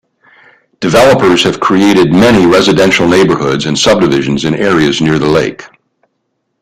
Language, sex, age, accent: English, male, 60-69, United States English